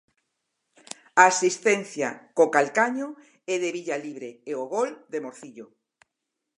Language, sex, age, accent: Galician, female, 60-69, Normativo (estándar)